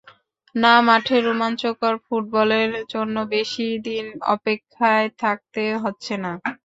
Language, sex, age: Bengali, female, 19-29